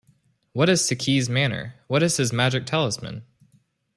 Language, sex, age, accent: English, male, 19-29, Australian English